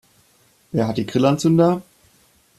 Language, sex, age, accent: German, male, 30-39, Deutschland Deutsch